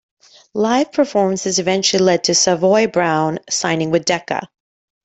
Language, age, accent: English, 30-39, England English